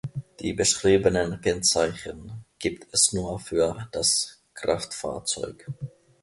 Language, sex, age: German, male, 30-39